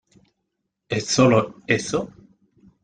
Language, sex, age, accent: Spanish, male, 19-29, Andino-Pacífico: Colombia, Perú, Ecuador, oeste de Bolivia y Venezuela andina